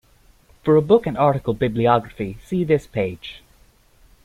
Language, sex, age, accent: English, male, 19-29, United States English